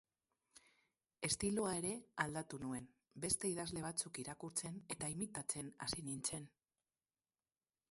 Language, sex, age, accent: Basque, female, 50-59, Mendebalekoa (Araba, Bizkaia, Gipuzkoako mendebaleko herri batzuk)